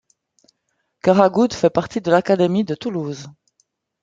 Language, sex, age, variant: French, female, 40-49, Français de métropole